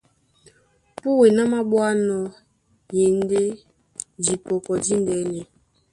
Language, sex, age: Duala, female, 19-29